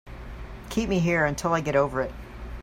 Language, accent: English, United States English